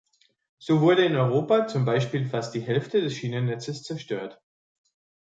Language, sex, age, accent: German, male, 30-39, Österreichisches Deutsch